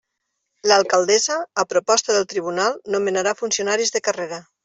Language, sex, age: Catalan, female, 50-59